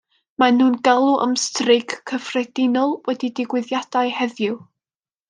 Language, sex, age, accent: Welsh, female, under 19, Y Deyrnas Unedig Cymraeg